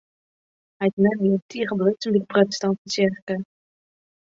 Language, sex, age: Western Frisian, female, under 19